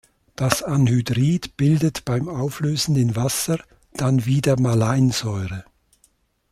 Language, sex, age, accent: German, male, 70-79, Schweizerdeutsch